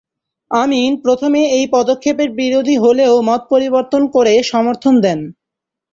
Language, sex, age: Bengali, male, 19-29